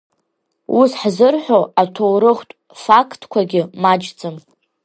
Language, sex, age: Abkhazian, female, under 19